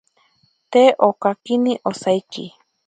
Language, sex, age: Ashéninka Perené, female, 19-29